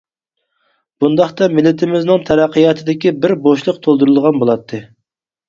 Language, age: Uyghur, 30-39